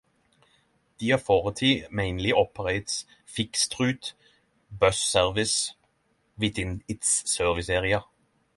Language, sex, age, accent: English, male, 30-39, United States English